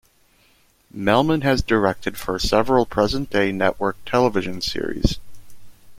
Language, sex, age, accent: English, male, 19-29, United States English